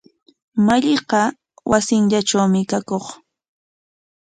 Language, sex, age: Corongo Ancash Quechua, female, 30-39